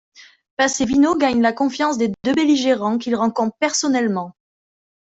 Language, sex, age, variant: French, female, 30-39, Français de métropole